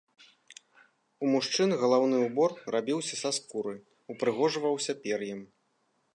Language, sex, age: Belarusian, male, 40-49